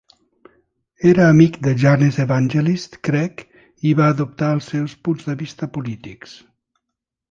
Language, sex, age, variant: Catalan, male, 60-69, Central